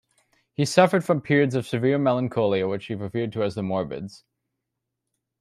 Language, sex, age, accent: English, male, under 19, Canadian English